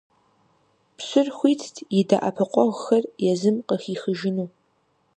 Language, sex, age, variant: Kabardian, female, 19-29, Адыгэбзэ (Къэбэрдей, Кирил, псоми зэдай)